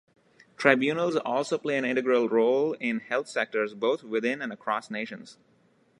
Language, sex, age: English, male, 19-29